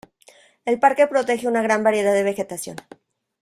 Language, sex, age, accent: Spanish, female, 40-49, México